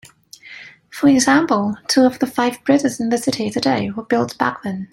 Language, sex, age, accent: English, male, 19-29, United States English